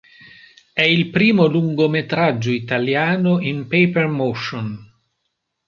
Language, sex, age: Italian, male, 50-59